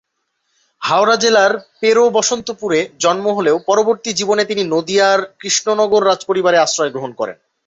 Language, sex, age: Bengali, male, 19-29